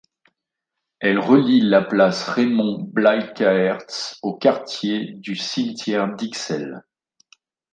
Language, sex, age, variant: French, male, 40-49, Français de métropole